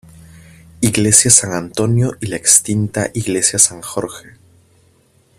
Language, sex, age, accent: Spanish, male, 30-39, Andino-Pacífico: Colombia, Perú, Ecuador, oeste de Bolivia y Venezuela andina